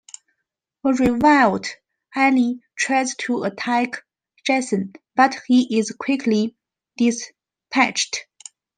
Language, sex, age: English, female, 30-39